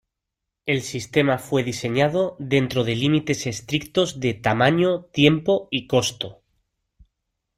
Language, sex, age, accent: Spanish, male, 30-39, España: Sur peninsular (Andalucia, Extremadura, Murcia)